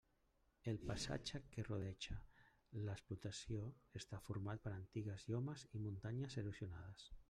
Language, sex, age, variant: Catalan, male, 50-59, Central